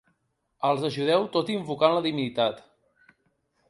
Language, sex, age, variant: Catalan, male, 50-59, Balear